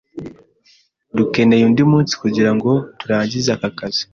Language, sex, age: Kinyarwanda, male, 19-29